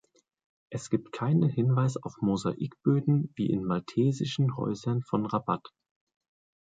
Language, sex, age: German, male, 30-39